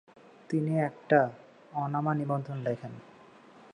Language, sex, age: Bengali, male, 19-29